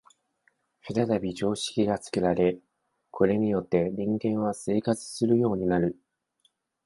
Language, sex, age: Japanese, male, 19-29